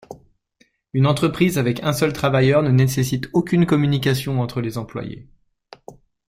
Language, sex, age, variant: French, male, 40-49, Français de métropole